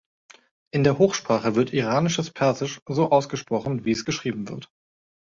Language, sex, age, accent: German, male, 19-29, Deutschland Deutsch